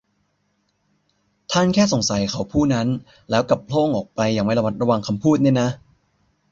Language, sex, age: Thai, male, 19-29